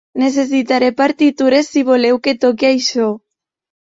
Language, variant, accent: Catalan, Septentrional, septentrional